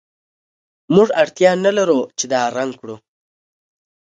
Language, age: Pashto, 19-29